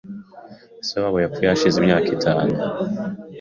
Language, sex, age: Kinyarwanda, male, 19-29